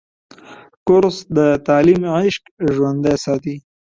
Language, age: Pashto, 19-29